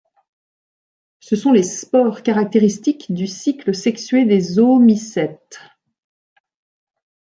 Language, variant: French, Français de métropole